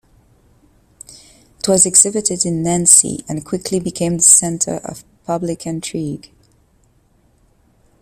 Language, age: English, 19-29